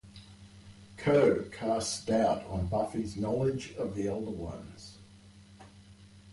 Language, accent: English, Australian English